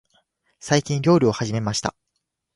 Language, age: Japanese, 19-29